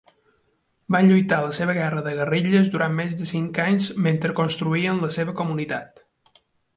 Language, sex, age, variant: Catalan, male, 30-39, Balear